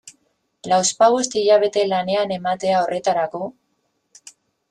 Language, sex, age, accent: Basque, female, 30-39, Mendebalekoa (Araba, Bizkaia, Gipuzkoako mendebaleko herri batzuk)